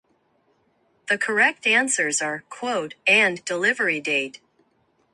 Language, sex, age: English, female, 19-29